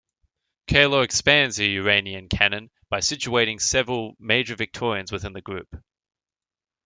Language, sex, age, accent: English, male, 19-29, Australian English